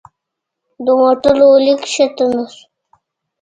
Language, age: Pashto, 40-49